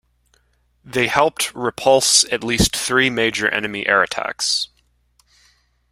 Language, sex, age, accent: English, male, 19-29, United States English